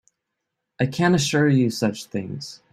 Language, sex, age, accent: English, male, 19-29, United States English